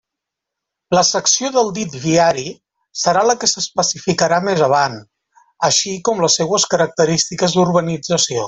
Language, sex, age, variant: Catalan, male, 40-49, Central